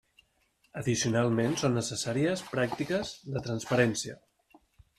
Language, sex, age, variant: Catalan, male, 30-39, Nord-Occidental